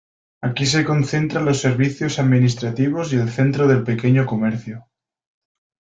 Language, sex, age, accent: Spanish, male, 19-29, España: Centro-Sur peninsular (Madrid, Toledo, Castilla-La Mancha)